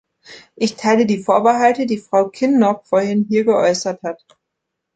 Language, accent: German, Deutschland Deutsch